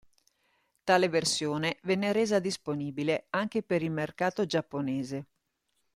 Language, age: Italian, 50-59